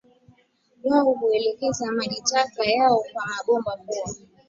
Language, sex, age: Swahili, female, 19-29